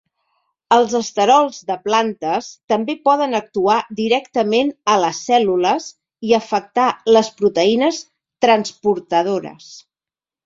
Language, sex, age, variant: Catalan, female, 50-59, Central